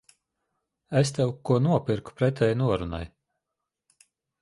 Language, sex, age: Latvian, male, 40-49